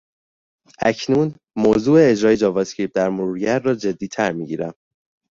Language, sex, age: Persian, male, 19-29